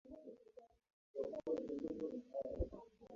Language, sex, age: Swahili, male, 19-29